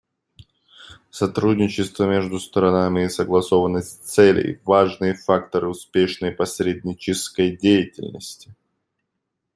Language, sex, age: Russian, male, 19-29